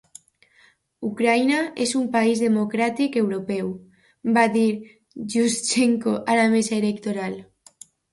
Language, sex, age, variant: Catalan, female, under 19, Alacantí